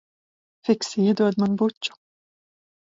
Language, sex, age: Latvian, female, 40-49